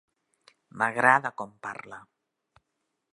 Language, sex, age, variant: Catalan, female, 50-59, Central